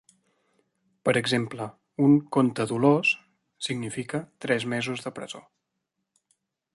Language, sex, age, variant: Catalan, male, 19-29, Central